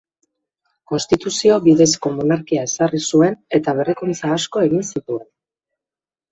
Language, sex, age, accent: Basque, female, 50-59, Mendebalekoa (Araba, Bizkaia, Gipuzkoako mendebaleko herri batzuk)